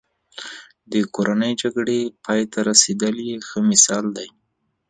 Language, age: Pashto, 19-29